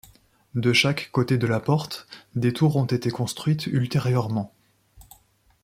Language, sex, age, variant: French, male, 30-39, Français de métropole